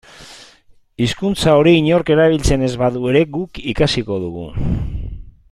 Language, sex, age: Basque, male, 60-69